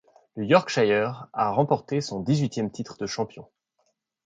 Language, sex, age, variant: French, male, 19-29, Français de métropole